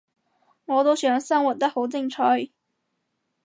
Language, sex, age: Cantonese, female, 19-29